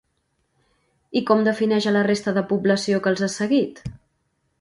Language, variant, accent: Catalan, Central, central